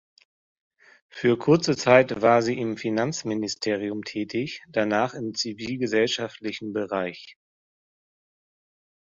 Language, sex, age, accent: German, male, 30-39, Deutschland Deutsch